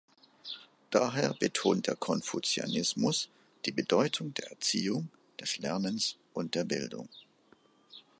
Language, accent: German, Deutschland Deutsch